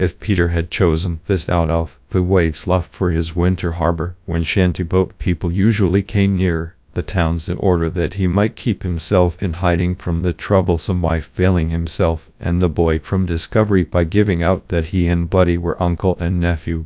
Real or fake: fake